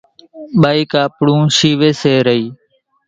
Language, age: Kachi Koli, 19-29